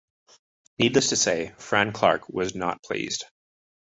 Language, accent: English, Canadian English